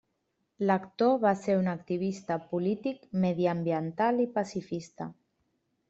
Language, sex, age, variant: Catalan, female, 40-49, Central